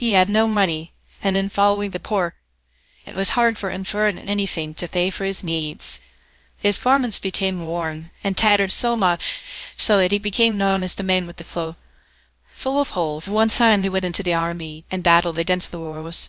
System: TTS, VITS